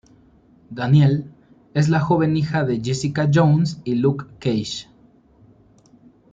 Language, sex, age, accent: Spanish, male, 19-29, México